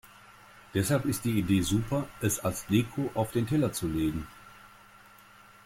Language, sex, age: German, male, 60-69